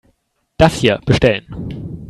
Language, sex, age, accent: German, male, 19-29, Deutschland Deutsch